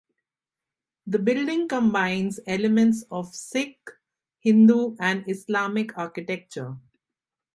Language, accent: English, India and South Asia (India, Pakistan, Sri Lanka)